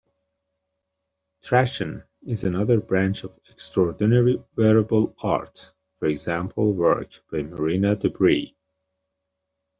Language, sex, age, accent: English, male, 30-39, United States English